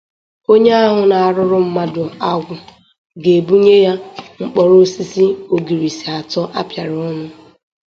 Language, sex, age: Igbo, female, under 19